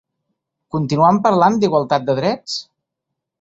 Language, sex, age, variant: Catalan, male, 40-49, Central